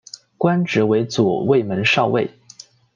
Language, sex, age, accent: Chinese, male, 19-29, 出生地：广东省